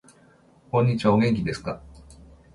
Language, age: Japanese, 40-49